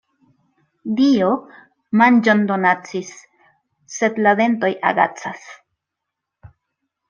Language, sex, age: Esperanto, female, 40-49